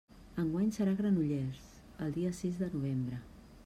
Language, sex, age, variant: Catalan, female, 40-49, Central